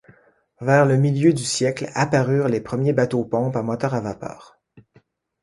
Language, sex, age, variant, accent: French, male, 40-49, Français d'Amérique du Nord, Français du Canada